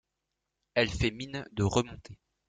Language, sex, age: French, male, 19-29